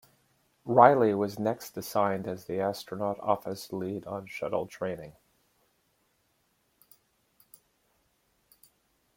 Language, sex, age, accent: English, male, 50-59, United States English